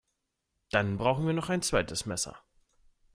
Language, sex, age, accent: German, male, 19-29, Deutschland Deutsch